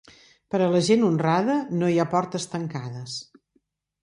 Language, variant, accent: Catalan, Central, central